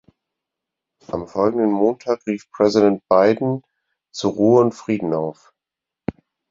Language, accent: German, Deutschland Deutsch